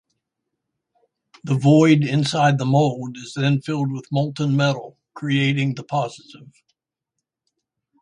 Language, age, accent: English, 60-69, United States English